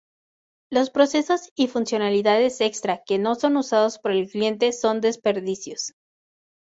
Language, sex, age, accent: Spanish, female, 19-29, México